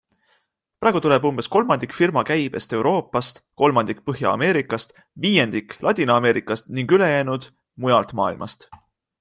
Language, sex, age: Estonian, male, 19-29